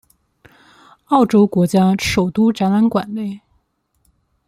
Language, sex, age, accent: Chinese, female, 19-29, 出生地：江西省